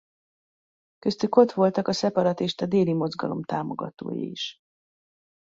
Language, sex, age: Hungarian, female, 19-29